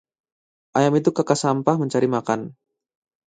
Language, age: Indonesian, 19-29